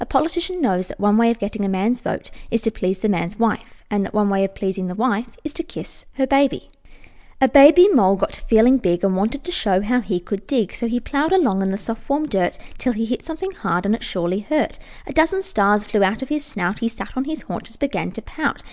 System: none